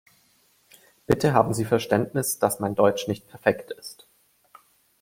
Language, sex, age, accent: German, male, 19-29, Deutschland Deutsch